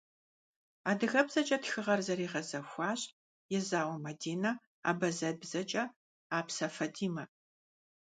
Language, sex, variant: Kabardian, female, Адыгэбзэ (Къэбэрдей, Кирил, псоми зэдай)